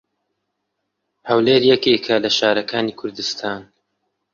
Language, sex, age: Central Kurdish, male, under 19